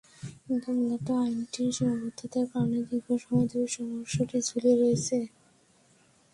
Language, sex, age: Bengali, female, 19-29